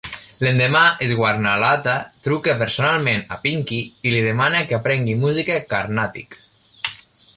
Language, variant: Catalan, Nord-Occidental